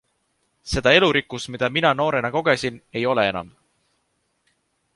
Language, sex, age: Estonian, male, 19-29